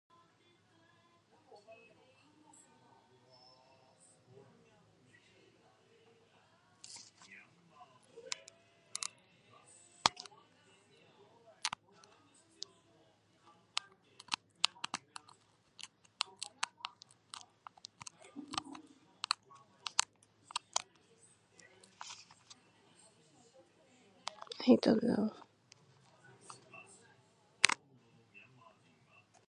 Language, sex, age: English, female, under 19